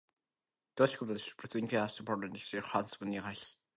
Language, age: English, 19-29